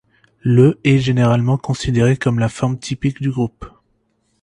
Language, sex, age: French, male, 19-29